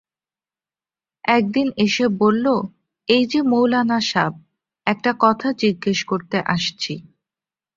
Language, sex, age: Bengali, female, 19-29